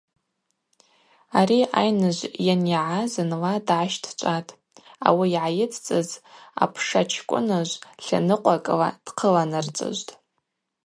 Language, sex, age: Abaza, female, 19-29